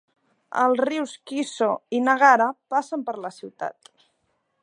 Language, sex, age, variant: Catalan, female, 30-39, Central